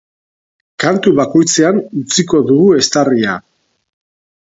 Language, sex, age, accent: Basque, male, 50-59, Mendebalekoa (Araba, Bizkaia, Gipuzkoako mendebaleko herri batzuk)